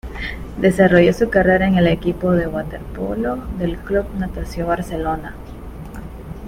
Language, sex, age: Spanish, female, 19-29